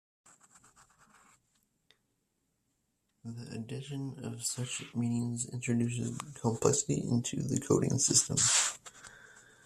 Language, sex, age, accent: English, male, 30-39, United States English